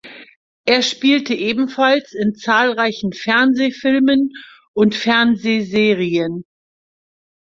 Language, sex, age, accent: German, female, 50-59, Deutschland Deutsch